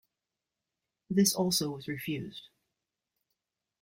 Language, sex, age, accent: English, female, 60-69, United States English